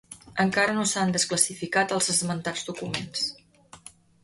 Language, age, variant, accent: Catalan, 40-49, Central, central